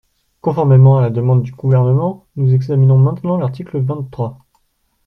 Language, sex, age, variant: French, male, 19-29, Français de métropole